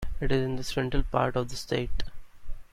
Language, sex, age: English, male, 19-29